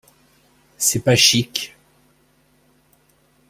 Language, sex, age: French, male, 40-49